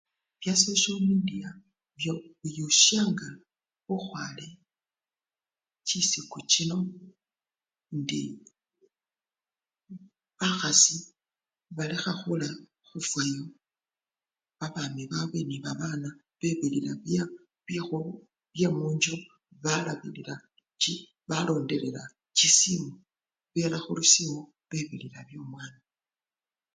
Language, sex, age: Luyia, female, 50-59